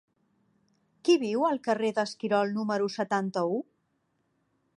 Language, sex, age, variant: Catalan, female, 40-49, Central